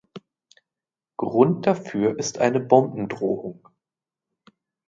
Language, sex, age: German, male, 30-39